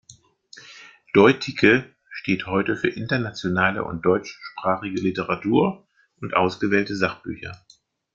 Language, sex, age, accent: German, male, 50-59, Deutschland Deutsch